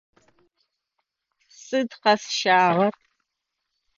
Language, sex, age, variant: Adyghe, female, 30-39, Адыгабзэ (Кирил, пстэумэ зэдыряе)